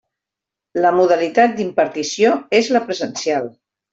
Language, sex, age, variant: Catalan, female, 50-59, Central